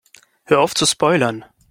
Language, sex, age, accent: German, male, 19-29, Deutschland Deutsch